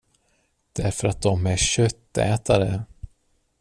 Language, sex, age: Swedish, male, 30-39